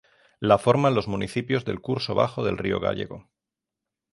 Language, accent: Spanish, España: Centro-Sur peninsular (Madrid, Toledo, Castilla-La Mancha); España: Sur peninsular (Andalucia, Extremadura, Murcia)